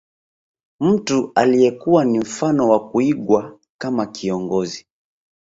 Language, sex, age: Swahili, male, 30-39